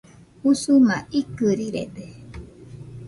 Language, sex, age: Nüpode Huitoto, female, 40-49